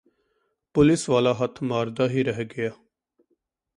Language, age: Punjabi, 40-49